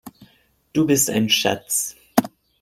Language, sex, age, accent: German, male, 19-29, Deutschland Deutsch